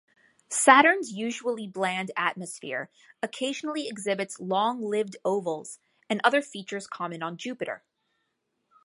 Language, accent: English, United States English